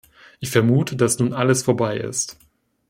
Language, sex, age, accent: German, male, 19-29, Deutschland Deutsch